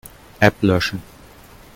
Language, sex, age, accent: German, male, 40-49, Deutschland Deutsch